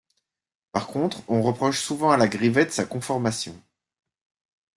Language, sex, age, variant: French, male, 50-59, Français de métropole